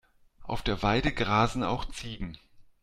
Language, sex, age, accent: German, male, 40-49, Deutschland Deutsch